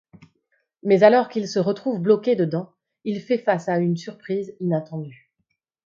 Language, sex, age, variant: French, female, 30-39, Français de métropole